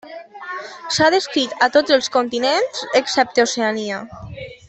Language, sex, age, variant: Catalan, female, 19-29, Central